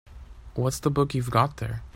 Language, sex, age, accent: English, male, 19-29, United States English